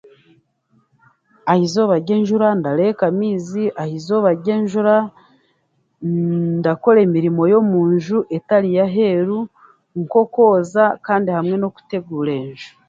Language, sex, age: Chiga, female, 40-49